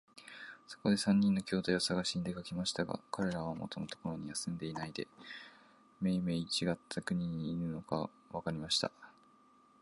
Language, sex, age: Japanese, male, 19-29